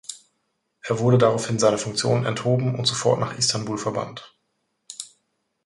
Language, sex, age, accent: German, male, 19-29, Deutschland Deutsch